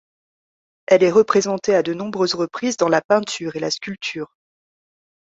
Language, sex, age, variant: French, female, 40-49, Français de métropole